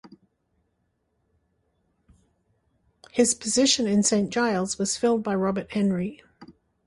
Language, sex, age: English, female, 60-69